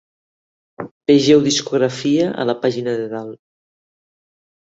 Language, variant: Catalan, Nord-Occidental